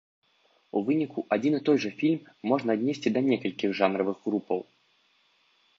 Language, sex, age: Belarusian, male, 19-29